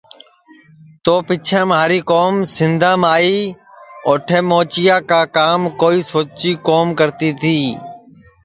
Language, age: Sansi, 19-29